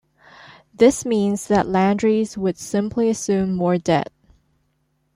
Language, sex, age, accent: English, female, 19-29, Hong Kong English